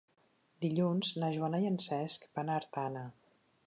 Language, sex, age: Catalan, female, 40-49